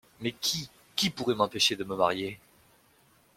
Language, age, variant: French, 30-39, Français de métropole